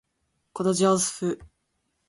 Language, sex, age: Japanese, female, under 19